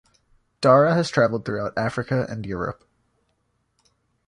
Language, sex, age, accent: English, male, 19-29, United States English